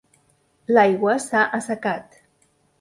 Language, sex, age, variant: Catalan, female, 40-49, Central